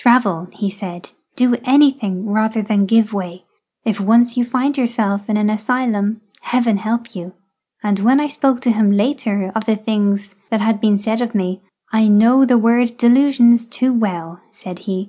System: none